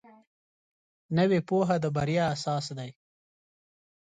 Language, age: Pashto, 30-39